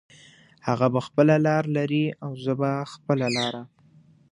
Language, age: Pashto, 19-29